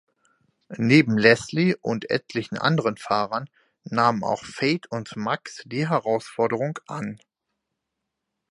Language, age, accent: German, 19-29, Deutschland Deutsch